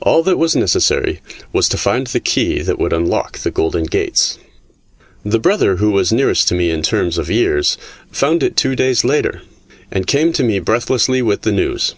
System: none